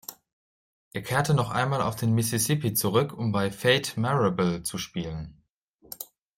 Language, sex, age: German, male, 19-29